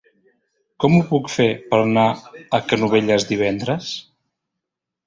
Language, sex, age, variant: Catalan, male, 50-59, Central